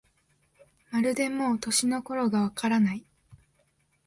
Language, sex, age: Japanese, female, 19-29